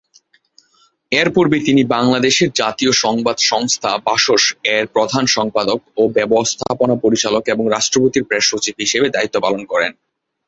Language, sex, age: Bengali, male, 19-29